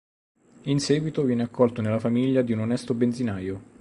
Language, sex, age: Italian, male, 30-39